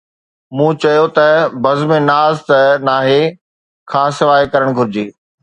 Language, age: Sindhi, 40-49